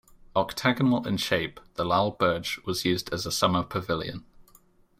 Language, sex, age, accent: English, male, 19-29, England English